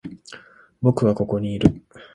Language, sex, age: Japanese, male, 19-29